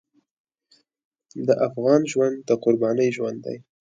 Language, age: Pashto, 19-29